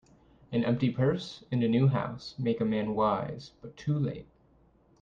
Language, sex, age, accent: English, male, 19-29, United States English